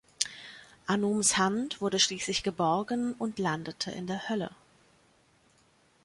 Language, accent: German, Deutschland Deutsch